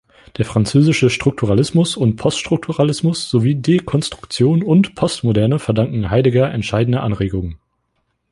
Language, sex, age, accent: German, male, 19-29, Deutschland Deutsch